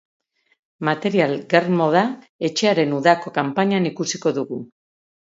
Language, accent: Basque, Erdialdekoa edo Nafarra (Gipuzkoa, Nafarroa)